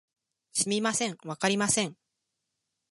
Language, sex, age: Japanese, male, 19-29